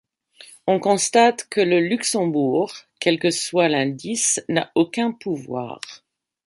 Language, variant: French, Français de métropole